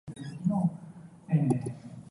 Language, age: Cantonese, 19-29